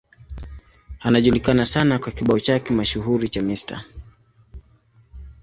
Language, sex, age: Swahili, male, 19-29